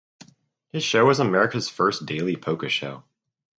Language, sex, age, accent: English, male, under 19, United States English